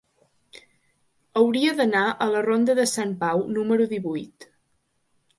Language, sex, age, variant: Catalan, female, under 19, Central